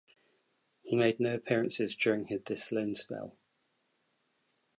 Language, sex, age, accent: English, male, 40-49, England English